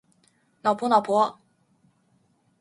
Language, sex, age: Chinese, female, 19-29